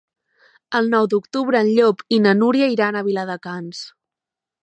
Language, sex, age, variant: Catalan, female, 19-29, Central